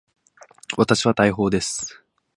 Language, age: Japanese, 19-29